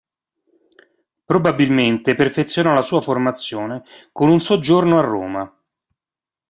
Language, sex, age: Italian, male, 50-59